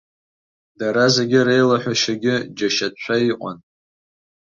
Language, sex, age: Abkhazian, male, under 19